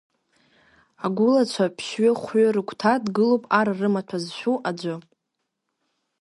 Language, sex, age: Abkhazian, female, under 19